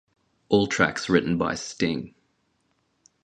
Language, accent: English, Australian English